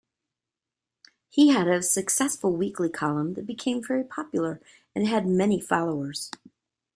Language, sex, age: English, female, 50-59